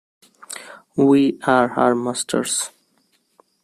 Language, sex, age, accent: English, male, 19-29, India and South Asia (India, Pakistan, Sri Lanka)